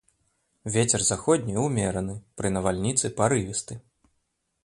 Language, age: Belarusian, 30-39